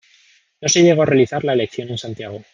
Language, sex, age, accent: Spanish, male, 19-29, España: Centro-Sur peninsular (Madrid, Toledo, Castilla-La Mancha)